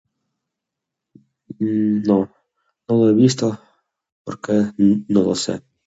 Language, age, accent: Spanish, under 19, España: Norte peninsular (Asturias, Castilla y León, Cantabria, País Vasco, Navarra, Aragón, La Rioja, Guadalajara, Cuenca)